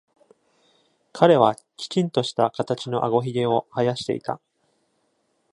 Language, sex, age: Japanese, male, 30-39